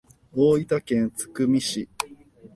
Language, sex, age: Japanese, male, 19-29